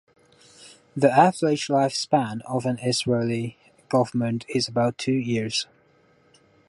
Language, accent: English, Hong Kong English